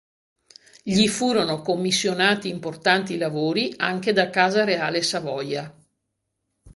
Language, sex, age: Italian, female, 60-69